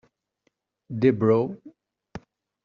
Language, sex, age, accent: English, male, 30-39, United States English